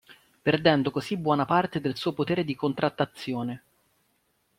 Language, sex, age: Italian, male, 30-39